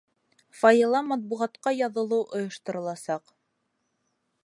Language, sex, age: Bashkir, female, 19-29